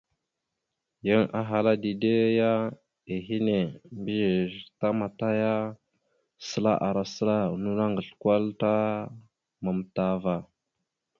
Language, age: Mada (Cameroon), 19-29